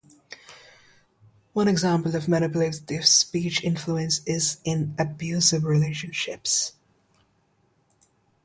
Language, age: English, 19-29